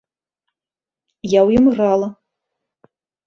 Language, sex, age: Belarusian, female, 30-39